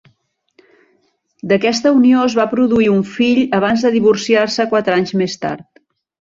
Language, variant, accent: Catalan, Central, central